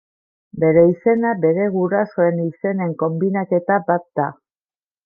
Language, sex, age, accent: Basque, female, 50-59, Erdialdekoa edo Nafarra (Gipuzkoa, Nafarroa)